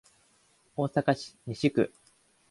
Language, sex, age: Japanese, male, under 19